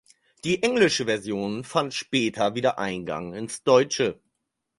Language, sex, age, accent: German, male, 30-39, Deutschland Deutsch